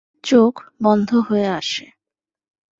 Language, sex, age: Bengali, female, 19-29